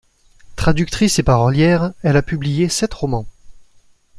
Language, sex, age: French, male, 19-29